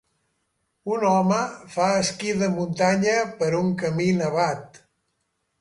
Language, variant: Catalan, Central